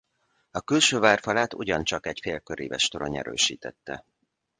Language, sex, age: Hungarian, male, 40-49